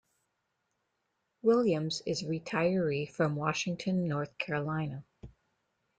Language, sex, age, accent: English, female, 50-59, United States English